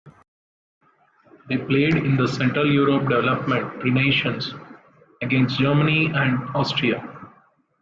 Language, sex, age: English, male, 19-29